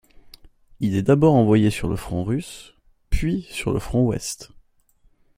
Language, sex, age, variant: French, male, under 19, Français de métropole